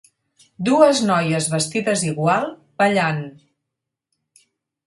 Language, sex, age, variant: Catalan, female, 50-59, Central